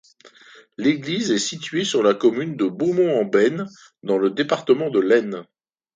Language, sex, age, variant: French, male, 60-69, Français de métropole